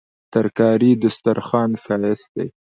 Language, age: Pashto, 19-29